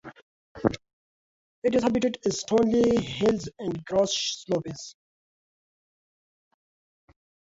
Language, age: English, 19-29